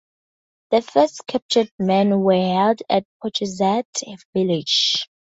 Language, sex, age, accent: English, female, 19-29, Southern African (South Africa, Zimbabwe, Namibia)